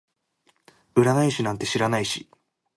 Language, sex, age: Japanese, male, 19-29